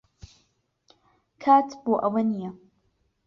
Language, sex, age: Central Kurdish, female, 19-29